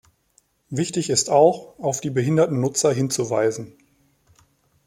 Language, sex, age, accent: German, male, 30-39, Deutschland Deutsch